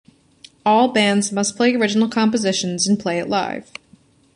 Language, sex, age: English, female, 19-29